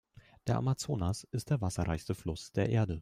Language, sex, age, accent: German, male, 19-29, Deutschland Deutsch